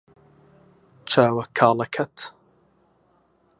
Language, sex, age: Central Kurdish, male, 19-29